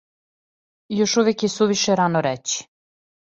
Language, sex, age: Serbian, female, 50-59